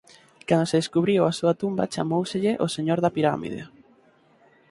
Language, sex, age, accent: Galician, male, 19-29, Normativo (estándar)